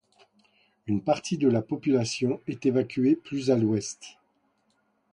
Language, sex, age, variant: French, male, 50-59, Français de métropole